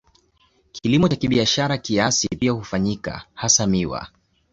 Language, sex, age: Swahili, male, 19-29